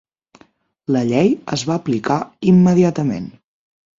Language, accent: Catalan, central; septentrional